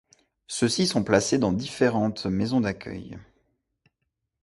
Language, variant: French, Français de métropole